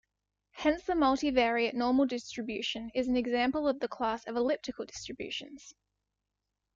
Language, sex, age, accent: English, female, 19-29, Australian English